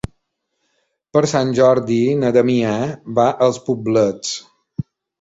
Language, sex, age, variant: Catalan, male, 50-59, Balear